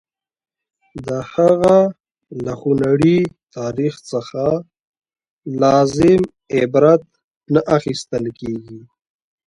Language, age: Pashto, 19-29